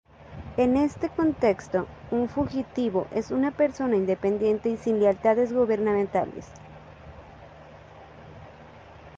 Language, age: Spanish, 40-49